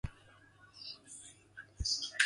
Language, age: English, 19-29